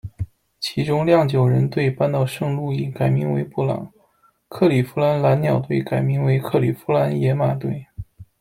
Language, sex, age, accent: Chinese, male, 30-39, 出生地：北京市